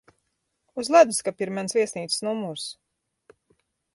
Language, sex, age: Latvian, female, 40-49